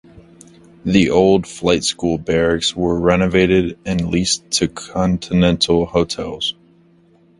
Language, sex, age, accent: English, male, 19-29, United States English